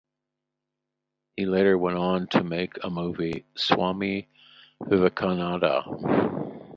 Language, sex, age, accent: English, male, 60-69, United States English